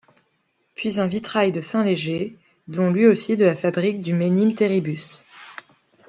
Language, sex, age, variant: French, female, 30-39, Français de métropole